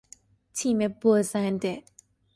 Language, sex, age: Persian, female, 19-29